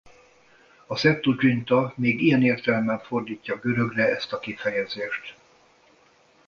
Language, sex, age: Hungarian, male, 60-69